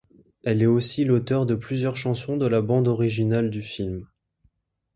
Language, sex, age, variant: French, male, 19-29, Français de métropole